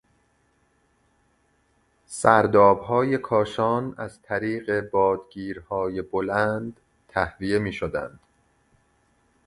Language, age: Persian, 40-49